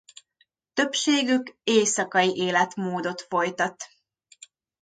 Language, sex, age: Hungarian, female, 30-39